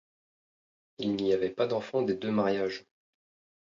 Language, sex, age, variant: French, male, 19-29, Français de métropole